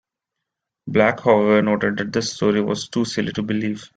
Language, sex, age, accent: English, male, 19-29, India and South Asia (India, Pakistan, Sri Lanka)